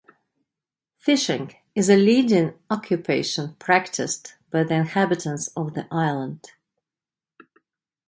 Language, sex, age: English, female, 50-59